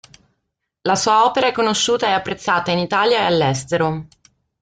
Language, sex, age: Italian, female, 19-29